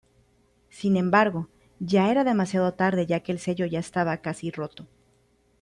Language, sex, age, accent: Spanish, female, 30-39, Caribe: Cuba, Venezuela, Puerto Rico, República Dominicana, Panamá, Colombia caribeña, México caribeño, Costa del golfo de México